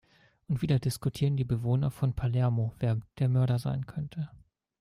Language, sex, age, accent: German, male, 30-39, Deutschland Deutsch